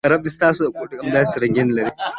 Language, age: Pashto, 19-29